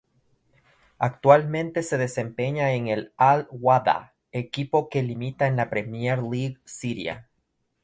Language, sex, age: Spanish, male, 30-39